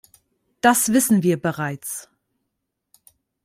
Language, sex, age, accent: German, female, 30-39, Deutschland Deutsch